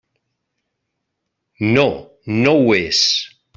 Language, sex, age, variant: Catalan, male, 50-59, Central